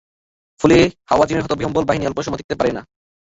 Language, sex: Bengali, male